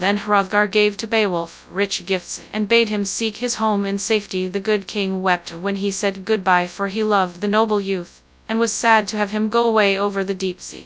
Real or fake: fake